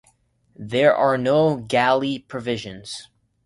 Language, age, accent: English, 19-29, United States English